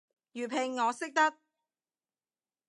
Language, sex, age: Cantonese, female, 30-39